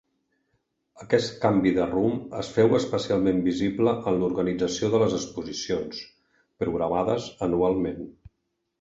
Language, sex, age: Catalan, male, 60-69